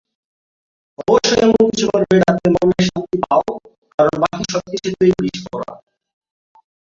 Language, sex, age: Bengali, male, 19-29